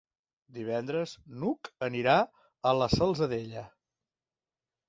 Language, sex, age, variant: Catalan, male, 50-59, Central